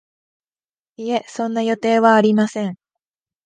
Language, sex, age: Japanese, female, 19-29